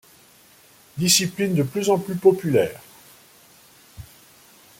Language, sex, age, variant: French, male, 50-59, Français de métropole